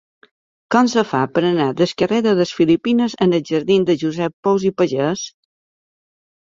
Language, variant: Catalan, Balear